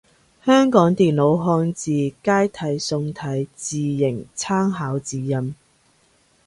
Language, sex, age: Cantonese, female, 30-39